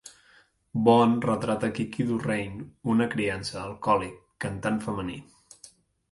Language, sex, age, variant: Catalan, male, 30-39, Central